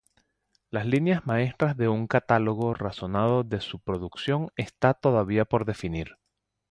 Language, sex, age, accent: Spanish, male, 40-49, Caribe: Cuba, Venezuela, Puerto Rico, República Dominicana, Panamá, Colombia caribeña, México caribeño, Costa del golfo de México